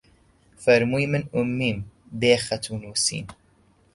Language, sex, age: Central Kurdish, male, under 19